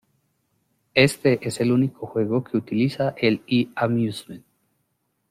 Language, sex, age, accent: Spanish, male, 40-49, Andino-Pacífico: Colombia, Perú, Ecuador, oeste de Bolivia y Venezuela andina